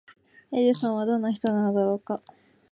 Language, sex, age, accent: Japanese, female, 19-29, 東京